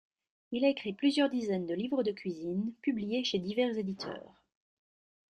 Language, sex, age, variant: French, female, 19-29, Français de métropole